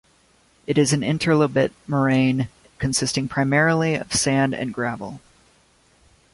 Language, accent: English, United States English